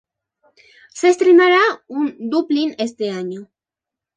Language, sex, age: Spanish, female, 19-29